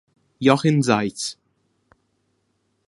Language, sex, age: Italian, male, 19-29